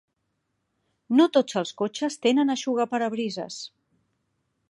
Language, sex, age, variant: Catalan, female, 40-49, Central